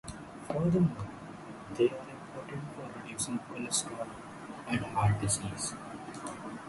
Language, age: English, under 19